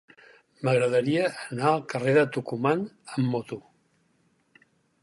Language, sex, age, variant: Catalan, male, 60-69, Central